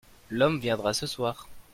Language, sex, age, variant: French, male, under 19, Français de métropole